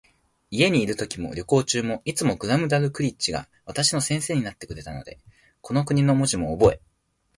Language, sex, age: Japanese, male, 19-29